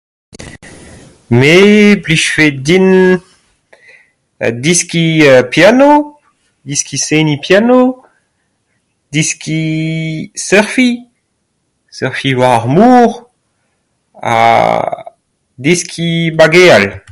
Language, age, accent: Breton, 30-39, Kerneveg; Leoneg